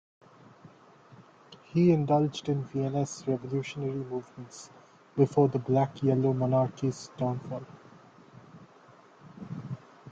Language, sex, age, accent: English, male, 19-29, India and South Asia (India, Pakistan, Sri Lanka)